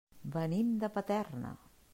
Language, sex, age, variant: Catalan, female, 50-59, Central